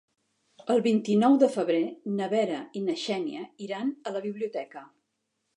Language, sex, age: Catalan, female, 60-69